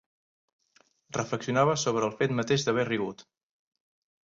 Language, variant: Catalan, Central